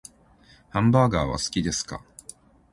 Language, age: Japanese, 19-29